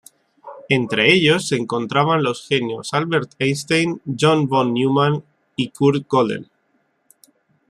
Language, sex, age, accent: Spanish, male, 30-39, España: Islas Canarias